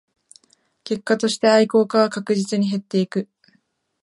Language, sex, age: Japanese, female, 19-29